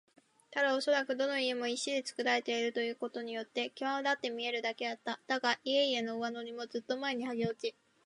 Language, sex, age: Japanese, female, 19-29